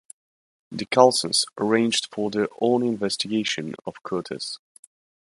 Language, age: English, 19-29